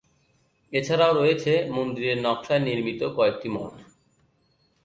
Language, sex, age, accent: Bengali, male, 19-29, Native